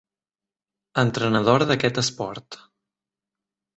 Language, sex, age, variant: Catalan, male, 19-29, Septentrional